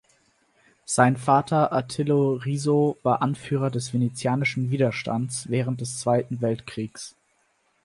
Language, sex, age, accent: German, male, 19-29, Deutschland Deutsch